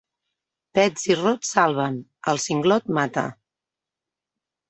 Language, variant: Catalan, Central